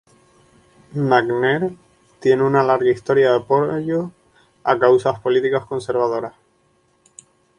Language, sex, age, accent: Spanish, male, 19-29, España: Islas Canarias